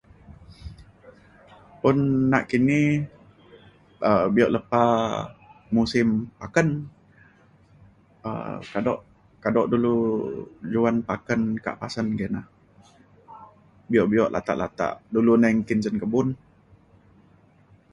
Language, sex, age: Mainstream Kenyah, male, 30-39